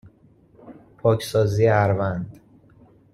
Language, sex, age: Persian, male, 19-29